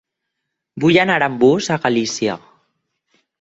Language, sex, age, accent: Catalan, male, 19-29, valencià